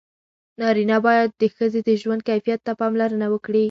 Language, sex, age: Pashto, female, under 19